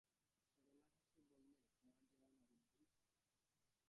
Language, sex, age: Bengali, male, under 19